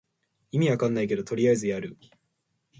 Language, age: Japanese, under 19